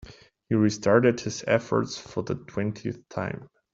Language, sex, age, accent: English, male, 30-39, United States English